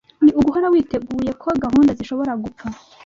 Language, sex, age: Kinyarwanda, female, 19-29